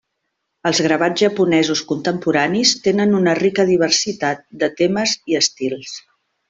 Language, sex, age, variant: Catalan, female, 50-59, Central